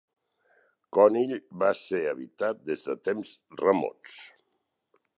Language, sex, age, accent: Catalan, male, 60-69, Barceloní